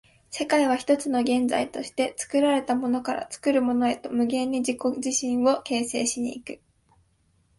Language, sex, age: Japanese, female, 19-29